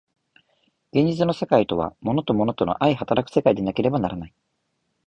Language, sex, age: Japanese, male, 19-29